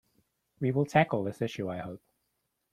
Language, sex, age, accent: English, male, 30-39, New Zealand English